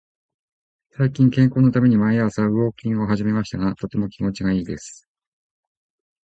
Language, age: Japanese, 50-59